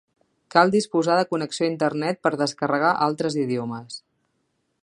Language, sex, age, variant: Catalan, female, 30-39, Central